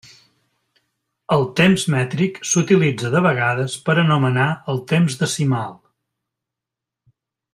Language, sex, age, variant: Catalan, male, 50-59, Balear